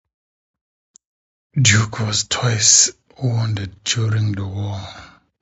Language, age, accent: English, 40-49, Southern African (South Africa, Zimbabwe, Namibia)